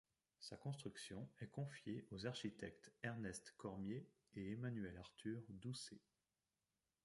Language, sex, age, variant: French, male, 40-49, Français de métropole